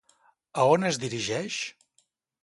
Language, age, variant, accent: Catalan, 50-59, Central, central